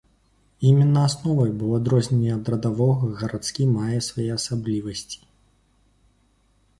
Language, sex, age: Belarusian, male, 19-29